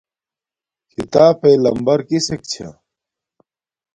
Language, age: Domaaki, 30-39